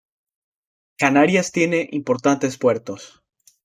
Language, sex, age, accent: Spanish, male, 30-39, Caribe: Cuba, Venezuela, Puerto Rico, República Dominicana, Panamá, Colombia caribeña, México caribeño, Costa del golfo de México